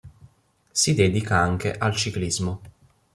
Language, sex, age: Italian, male, 19-29